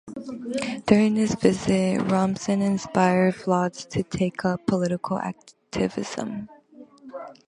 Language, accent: English, United States English